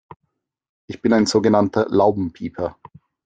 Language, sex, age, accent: German, male, 30-39, Österreichisches Deutsch